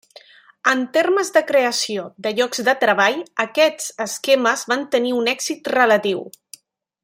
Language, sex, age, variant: Catalan, female, 30-39, Central